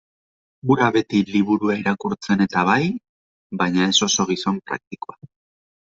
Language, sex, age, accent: Basque, male, 30-39, Mendebalekoa (Araba, Bizkaia, Gipuzkoako mendebaleko herri batzuk)